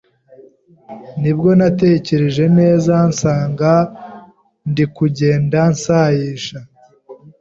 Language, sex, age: Kinyarwanda, male, 19-29